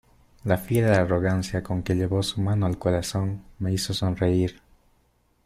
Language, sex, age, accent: Spanish, male, 19-29, Andino-Pacífico: Colombia, Perú, Ecuador, oeste de Bolivia y Venezuela andina